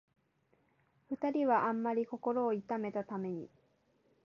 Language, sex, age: Japanese, female, 19-29